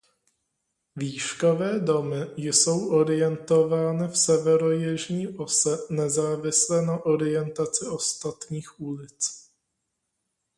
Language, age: Czech, 30-39